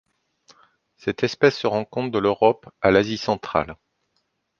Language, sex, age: French, male, 50-59